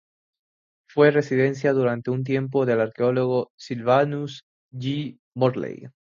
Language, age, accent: Spanish, 19-29, España: Islas Canarias